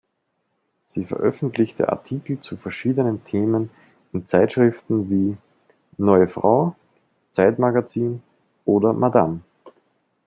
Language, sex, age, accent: German, male, 19-29, Österreichisches Deutsch